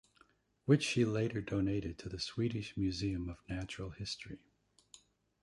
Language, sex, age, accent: English, male, 60-69, United States English